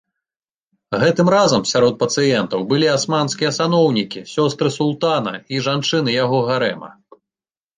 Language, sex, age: Belarusian, male, 40-49